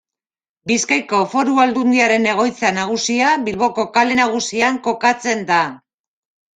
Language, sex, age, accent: Basque, male, 19-29, Mendebalekoa (Araba, Bizkaia, Gipuzkoako mendebaleko herri batzuk)